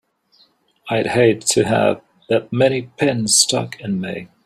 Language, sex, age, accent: English, male, 40-49, England English